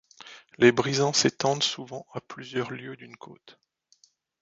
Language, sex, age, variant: French, male, 50-59, Français de métropole